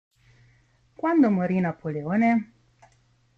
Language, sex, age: Italian, female, 19-29